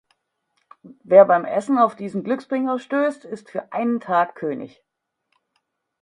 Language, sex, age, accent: German, female, 40-49, Süddeutsch